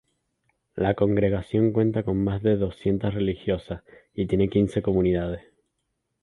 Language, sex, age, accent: Spanish, male, 19-29, España: Islas Canarias